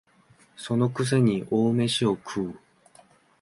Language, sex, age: Japanese, male, 19-29